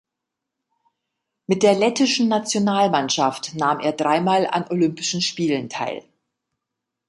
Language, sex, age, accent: German, female, 50-59, Deutschland Deutsch